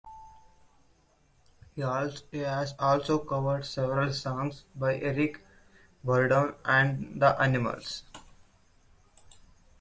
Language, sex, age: English, male, 19-29